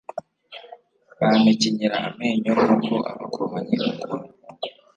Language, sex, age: Kinyarwanda, male, 19-29